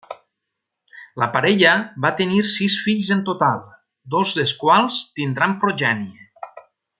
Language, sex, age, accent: Catalan, male, 40-49, valencià